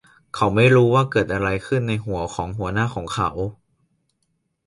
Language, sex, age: Thai, male, 19-29